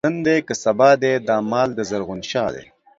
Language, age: Pashto, 30-39